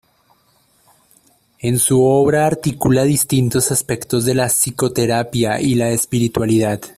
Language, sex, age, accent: Spanish, male, 19-29, Andino-Pacífico: Colombia, Perú, Ecuador, oeste de Bolivia y Venezuela andina